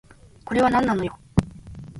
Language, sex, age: Japanese, female, 19-29